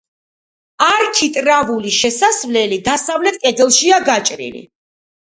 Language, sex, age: Georgian, female, 40-49